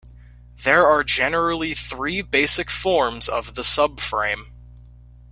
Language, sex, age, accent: English, male, under 19, United States English